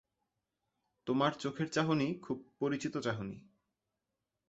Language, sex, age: Bengali, male, 19-29